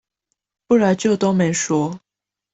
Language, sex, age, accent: Chinese, female, 19-29, 出生地：臺北市